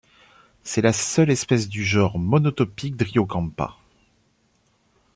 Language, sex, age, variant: French, male, 40-49, Français de métropole